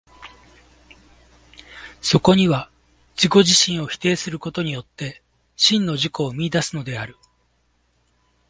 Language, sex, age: Japanese, male, 50-59